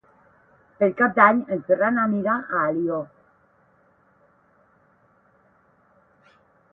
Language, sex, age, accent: Catalan, female, 50-59, central; nord-occidental